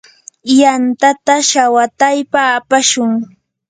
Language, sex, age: Yanahuanca Pasco Quechua, female, 19-29